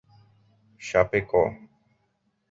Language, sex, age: Portuguese, male, 19-29